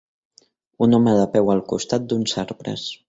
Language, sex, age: Catalan, male, 19-29